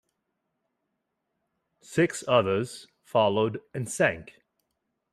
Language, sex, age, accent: English, male, 19-29, United States English